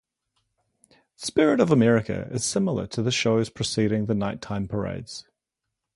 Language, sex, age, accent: English, male, 40-49, New Zealand English